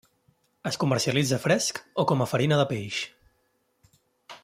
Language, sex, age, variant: Catalan, male, 30-39, Central